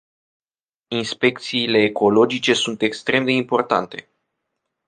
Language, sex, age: Romanian, male, 19-29